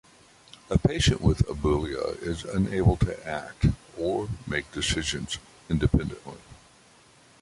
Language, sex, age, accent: English, male, 60-69, United States English